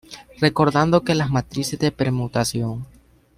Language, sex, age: Spanish, male, 19-29